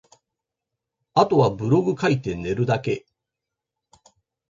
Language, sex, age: Japanese, male, 50-59